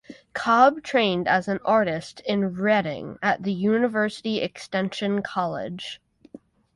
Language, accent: English, United States English